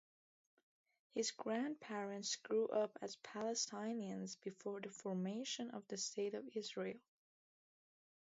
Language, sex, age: English, female, under 19